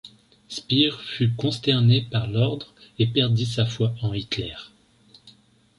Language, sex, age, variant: French, male, 30-39, Français de métropole